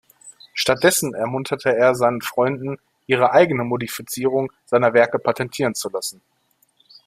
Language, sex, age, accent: German, male, 30-39, Deutschland Deutsch